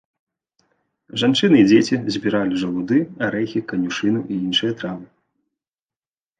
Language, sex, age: Belarusian, male, 30-39